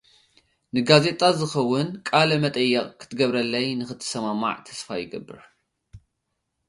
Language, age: Tigrinya, 19-29